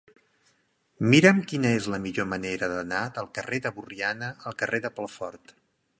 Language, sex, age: Catalan, male, 50-59